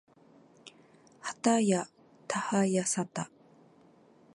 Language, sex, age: Japanese, female, 50-59